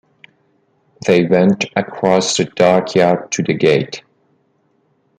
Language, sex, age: English, male, 30-39